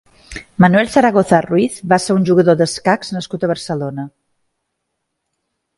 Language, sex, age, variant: Catalan, female, 40-49, Balear